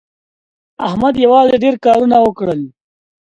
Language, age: Pashto, 19-29